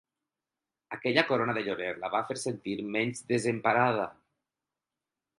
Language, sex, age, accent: Catalan, male, 40-49, valencià